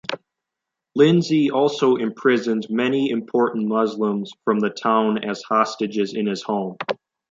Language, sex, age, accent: English, male, under 19, United States English